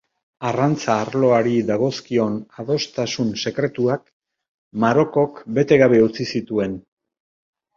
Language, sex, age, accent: Basque, male, 60-69, Erdialdekoa edo Nafarra (Gipuzkoa, Nafarroa)